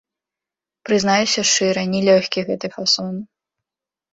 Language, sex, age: Belarusian, female, 19-29